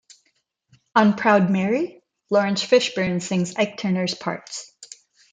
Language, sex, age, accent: English, female, 30-39, India and South Asia (India, Pakistan, Sri Lanka)